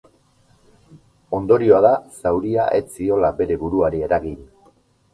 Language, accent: Basque, Erdialdekoa edo Nafarra (Gipuzkoa, Nafarroa)